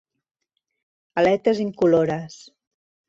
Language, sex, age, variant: Catalan, female, 40-49, Central